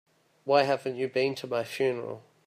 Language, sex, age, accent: English, male, 30-39, Australian English